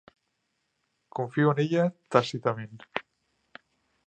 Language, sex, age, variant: Catalan, male, 60-69, Central